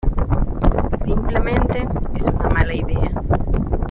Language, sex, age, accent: Spanish, female, 19-29, Caribe: Cuba, Venezuela, Puerto Rico, República Dominicana, Panamá, Colombia caribeña, México caribeño, Costa del golfo de México